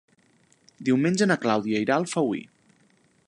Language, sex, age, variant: Catalan, male, 19-29, Central